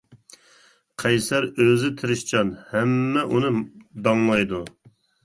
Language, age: Uyghur, 40-49